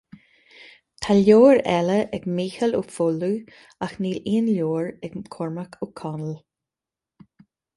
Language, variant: Irish, Gaeilge Uladh